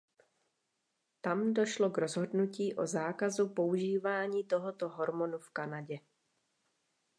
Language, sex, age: Czech, female, 19-29